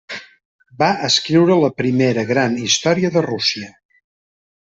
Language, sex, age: Catalan, male, 40-49